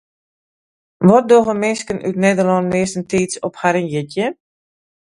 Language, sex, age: Western Frisian, female, 50-59